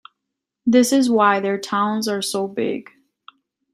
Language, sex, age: English, female, 19-29